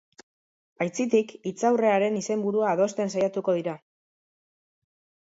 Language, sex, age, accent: Basque, male, under 19, Mendebalekoa (Araba, Bizkaia, Gipuzkoako mendebaleko herri batzuk)